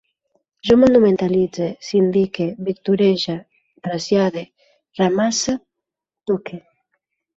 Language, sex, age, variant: Catalan, female, 30-39, Central